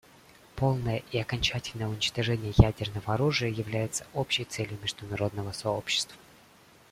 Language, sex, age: Russian, male, 19-29